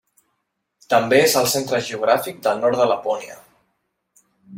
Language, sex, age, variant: Catalan, male, 19-29, Central